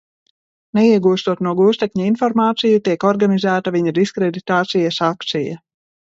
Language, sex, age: Latvian, female, 30-39